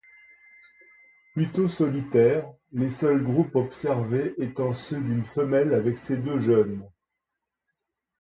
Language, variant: French, Français de métropole